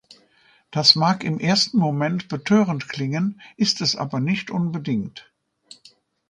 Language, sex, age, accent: German, female, 70-79, Deutschland Deutsch